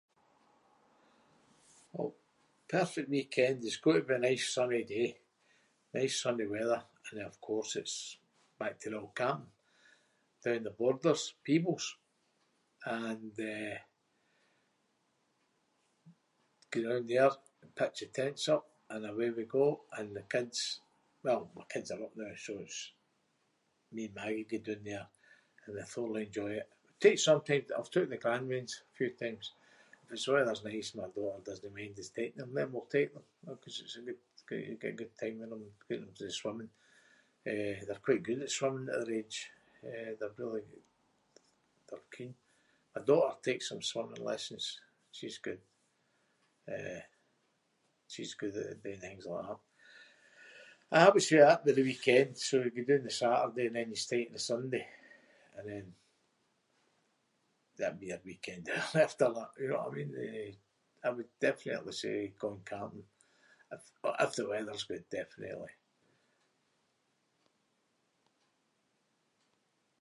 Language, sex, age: Scots, male, 60-69